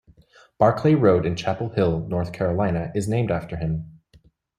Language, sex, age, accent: English, male, 19-29, United States English